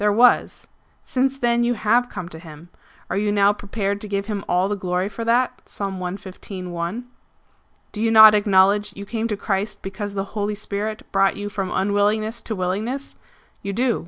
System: none